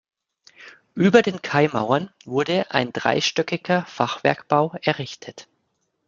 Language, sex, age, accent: German, male, 30-39, Deutschland Deutsch